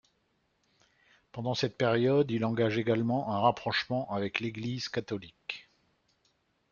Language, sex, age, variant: French, male, 60-69, Français de métropole